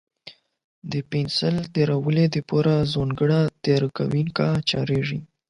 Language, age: Pashto, 19-29